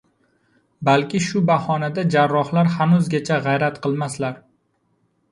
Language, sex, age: Uzbek, male, 19-29